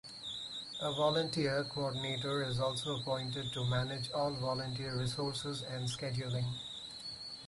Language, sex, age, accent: English, male, 30-39, India and South Asia (India, Pakistan, Sri Lanka)